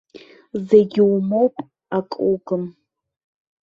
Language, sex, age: Abkhazian, female, 19-29